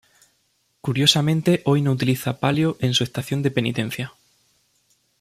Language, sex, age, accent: Spanish, male, 19-29, España: Sur peninsular (Andalucia, Extremadura, Murcia)